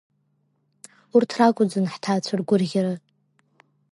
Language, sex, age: Abkhazian, female, 19-29